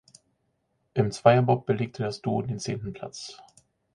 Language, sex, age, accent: German, male, 40-49, Deutschland Deutsch